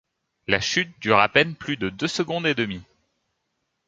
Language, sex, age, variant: French, male, 19-29, Français de métropole